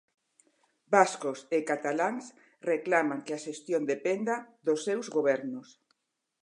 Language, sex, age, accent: Galician, female, 60-69, Normativo (estándar)